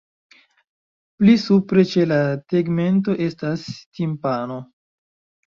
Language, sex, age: Esperanto, male, 19-29